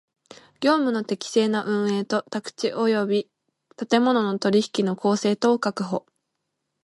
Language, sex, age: Japanese, female, 19-29